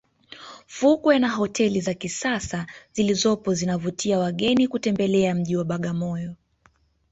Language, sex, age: Swahili, female, 19-29